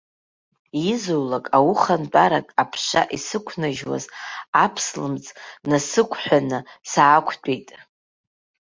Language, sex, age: Abkhazian, female, 40-49